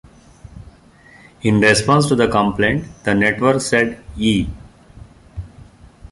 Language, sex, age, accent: English, male, 50-59, India and South Asia (India, Pakistan, Sri Lanka)